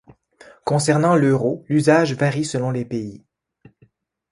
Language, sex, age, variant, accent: French, male, 40-49, Français d'Amérique du Nord, Français du Canada